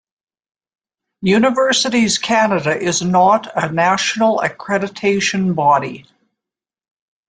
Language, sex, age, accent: English, female, 60-69, Canadian English